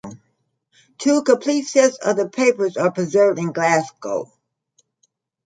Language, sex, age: English, female, 60-69